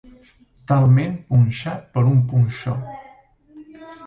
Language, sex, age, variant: Catalan, male, 40-49, Central